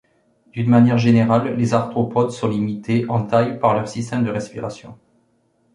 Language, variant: French, Français de métropole